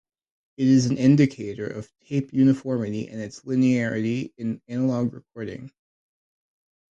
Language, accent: English, United States English